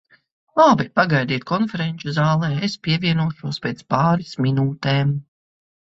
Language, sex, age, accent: Latvian, female, 50-59, Vidzemes